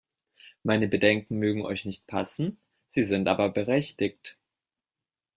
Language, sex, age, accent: German, female, 19-29, Deutschland Deutsch